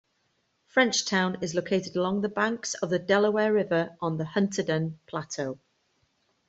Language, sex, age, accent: English, female, 40-49, Welsh English